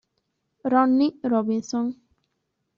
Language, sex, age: Italian, female, 19-29